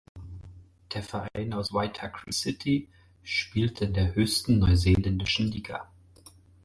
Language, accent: German, Deutschland Deutsch